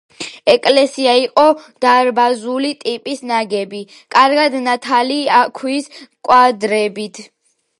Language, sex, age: Georgian, female, under 19